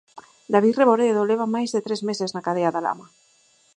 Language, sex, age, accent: Galician, female, 30-39, Normativo (estándar)